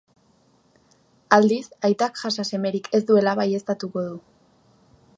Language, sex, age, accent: Basque, female, under 19, Erdialdekoa edo Nafarra (Gipuzkoa, Nafarroa)